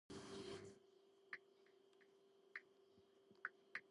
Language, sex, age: Georgian, female, 19-29